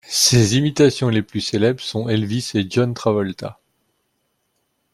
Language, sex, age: French, male, 40-49